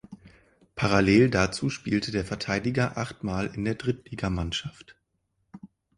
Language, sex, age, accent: German, male, 19-29, Deutschland Deutsch